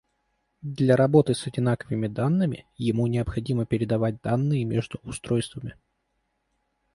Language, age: Russian, 19-29